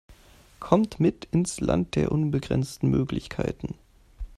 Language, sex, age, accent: German, male, 19-29, Deutschland Deutsch